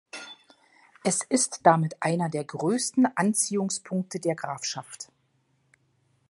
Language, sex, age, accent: German, female, 40-49, Deutschland Deutsch